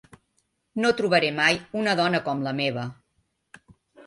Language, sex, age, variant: Catalan, female, 50-59, Central